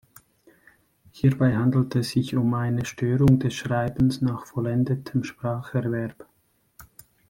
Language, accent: German, Schweizerdeutsch